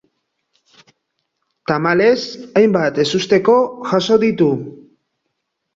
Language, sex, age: Basque, male, 40-49